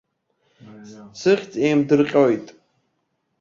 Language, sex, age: Abkhazian, male, under 19